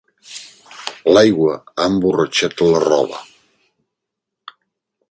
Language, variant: Catalan, Central